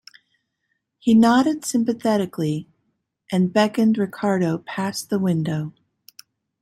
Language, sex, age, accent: English, female, 50-59, United States English